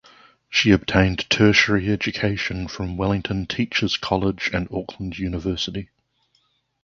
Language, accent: English, New Zealand English